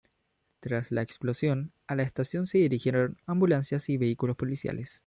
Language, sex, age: Spanish, male, under 19